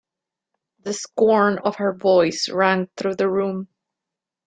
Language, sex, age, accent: English, female, 30-39, United States English